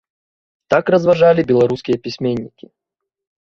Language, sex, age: Belarusian, male, 30-39